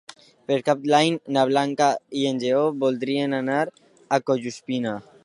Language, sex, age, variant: Catalan, male, under 19, Alacantí